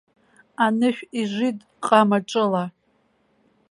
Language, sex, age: Abkhazian, female, 19-29